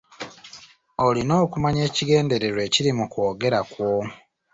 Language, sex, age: Ganda, male, 19-29